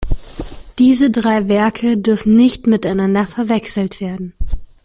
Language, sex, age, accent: German, female, 30-39, Deutschland Deutsch